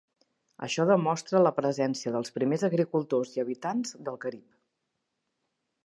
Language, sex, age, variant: Catalan, female, 40-49, Central